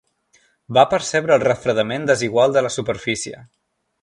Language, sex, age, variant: Catalan, male, 19-29, Central